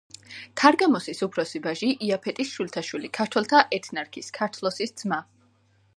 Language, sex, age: Georgian, female, 19-29